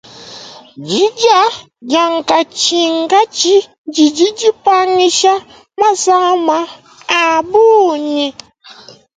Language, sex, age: Luba-Lulua, female, 19-29